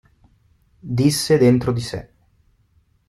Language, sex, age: Italian, male, 19-29